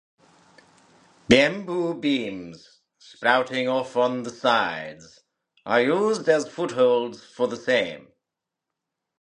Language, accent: English, England English